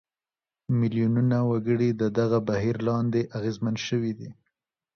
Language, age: Pashto, 19-29